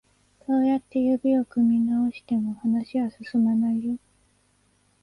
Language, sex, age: Japanese, female, 19-29